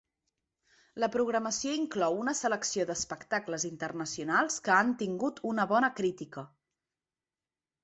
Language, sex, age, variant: Catalan, female, 30-39, Central